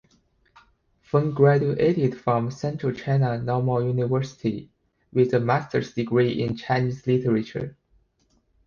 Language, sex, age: English, male, 19-29